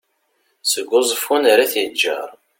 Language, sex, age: Kabyle, male, 30-39